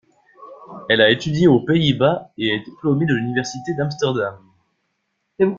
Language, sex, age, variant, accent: French, male, 19-29, Français d'Europe, Français de Suisse